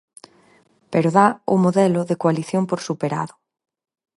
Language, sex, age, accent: Galician, female, 30-39, Normativo (estándar)